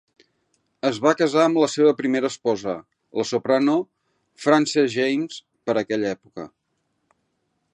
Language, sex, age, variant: Catalan, male, 50-59, Central